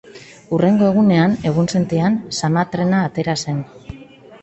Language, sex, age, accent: Basque, female, 40-49, Mendebalekoa (Araba, Bizkaia, Gipuzkoako mendebaleko herri batzuk)